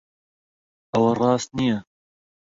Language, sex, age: Central Kurdish, male, 19-29